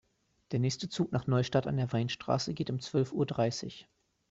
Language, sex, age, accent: German, male, 19-29, Deutschland Deutsch